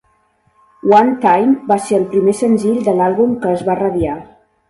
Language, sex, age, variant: Catalan, female, 50-59, Central